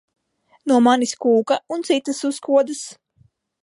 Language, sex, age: Latvian, female, 19-29